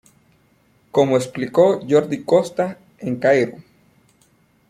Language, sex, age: Spanish, male, 30-39